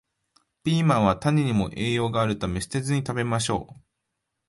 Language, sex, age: Japanese, male, 19-29